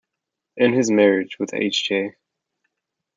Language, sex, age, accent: English, male, 19-29, United States English